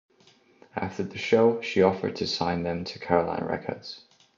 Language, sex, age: English, male, 19-29